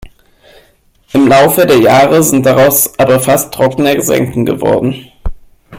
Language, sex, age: German, male, 30-39